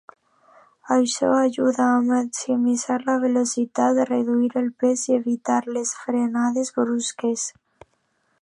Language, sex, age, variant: Catalan, female, under 19, Alacantí